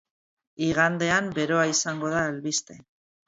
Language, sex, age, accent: Basque, female, 60-69, Mendebalekoa (Araba, Bizkaia, Gipuzkoako mendebaleko herri batzuk)